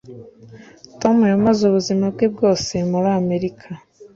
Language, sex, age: Kinyarwanda, female, 19-29